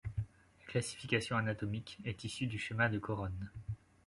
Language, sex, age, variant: French, male, 19-29, Français de métropole